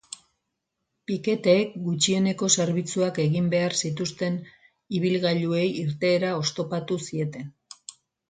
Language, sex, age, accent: Basque, female, 50-59, Erdialdekoa edo Nafarra (Gipuzkoa, Nafarroa)